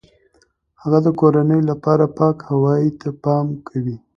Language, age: Pashto, 19-29